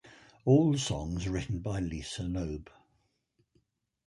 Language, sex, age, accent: English, male, 70-79, England English